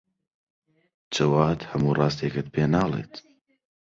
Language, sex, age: Central Kurdish, male, under 19